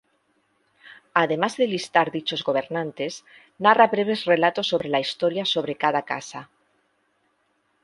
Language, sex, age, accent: Spanish, female, 50-59, España: Centro-Sur peninsular (Madrid, Toledo, Castilla-La Mancha)